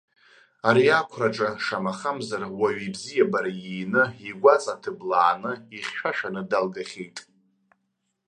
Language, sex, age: Abkhazian, male, 19-29